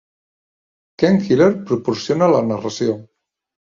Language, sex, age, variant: Catalan, male, 40-49, Central